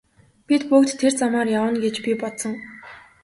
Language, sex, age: Mongolian, female, 19-29